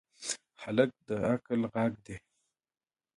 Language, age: Pashto, 19-29